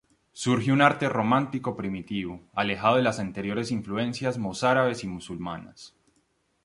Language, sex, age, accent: Spanish, male, 19-29, Andino-Pacífico: Colombia, Perú, Ecuador, oeste de Bolivia y Venezuela andina